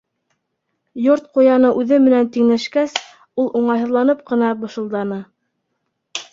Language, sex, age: Bashkir, female, 30-39